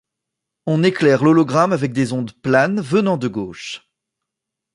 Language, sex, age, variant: French, male, 30-39, Français de métropole